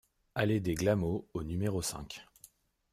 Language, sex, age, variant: French, male, 30-39, Français de métropole